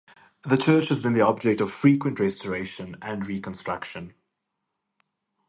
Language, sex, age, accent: English, male, 30-39, Southern African (South Africa, Zimbabwe, Namibia)